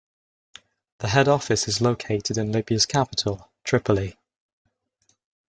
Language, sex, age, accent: English, male, under 19, England English